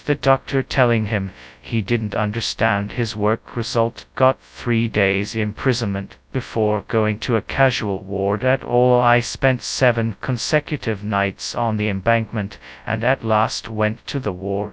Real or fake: fake